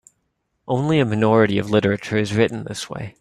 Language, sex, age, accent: English, male, 30-39, United States English